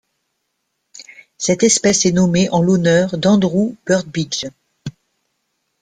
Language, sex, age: French, female, 50-59